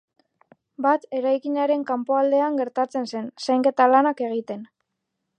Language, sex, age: Basque, female, 19-29